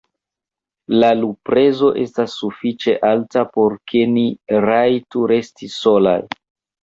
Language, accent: Esperanto, Internacia